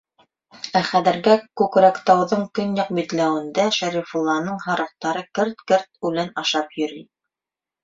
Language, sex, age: Bashkir, female, 30-39